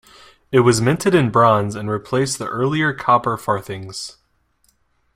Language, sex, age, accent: English, male, 19-29, United States English